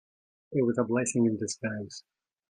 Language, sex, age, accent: English, male, 50-59, Scottish English